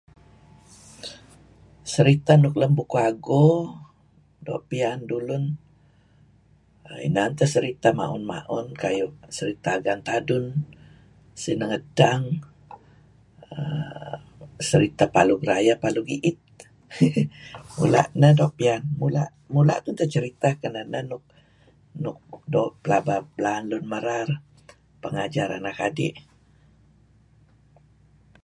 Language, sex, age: Kelabit, female, 60-69